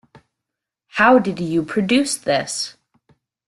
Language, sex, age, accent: English, female, 19-29, United States English